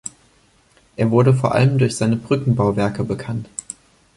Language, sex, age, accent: German, male, 19-29, Deutschland Deutsch